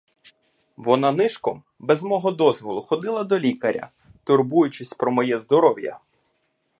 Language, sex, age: Ukrainian, male, 30-39